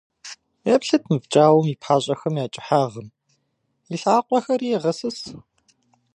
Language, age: Kabardian, 40-49